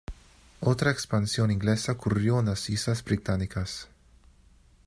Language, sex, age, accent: Spanish, male, 19-29, España: Centro-Sur peninsular (Madrid, Toledo, Castilla-La Mancha)